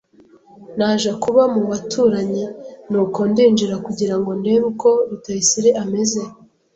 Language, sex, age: Kinyarwanda, female, 19-29